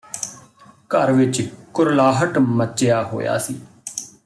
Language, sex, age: Punjabi, male, 30-39